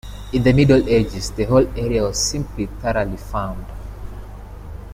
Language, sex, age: English, male, 19-29